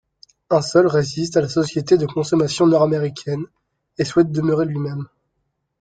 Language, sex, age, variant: French, male, 19-29, Français de métropole